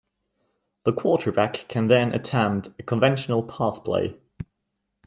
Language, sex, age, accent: English, male, 19-29, United States English